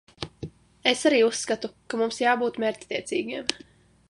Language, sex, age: Latvian, female, 19-29